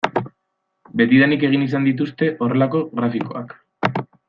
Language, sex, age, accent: Basque, male, 19-29, Erdialdekoa edo Nafarra (Gipuzkoa, Nafarroa)